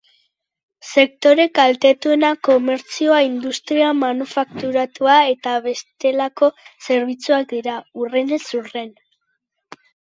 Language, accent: Basque, Mendebalekoa (Araba, Bizkaia, Gipuzkoako mendebaleko herri batzuk)